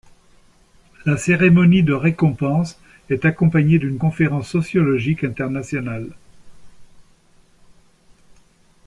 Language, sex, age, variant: French, male, 60-69, Français de métropole